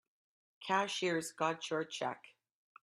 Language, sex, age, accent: English, female, 60-69, Canadian English